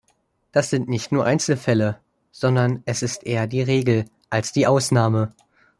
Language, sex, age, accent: German, male, under 19, Deutschland Deutsch